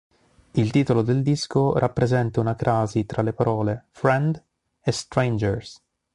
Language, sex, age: Italian, male, 40-49